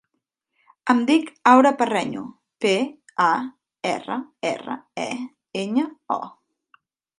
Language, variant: Catalan, Central